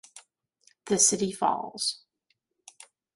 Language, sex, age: English, female, 40-49